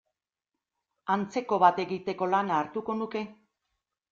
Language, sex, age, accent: Basque, female, 60-69, Erdialdekoa edo Nafarra (Gipuzkoa, Nafarroa)